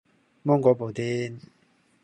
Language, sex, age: Cantonese, male, 19-29